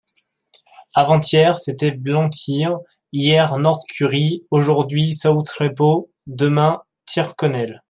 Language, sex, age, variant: French, male, 19-29, Français de métropole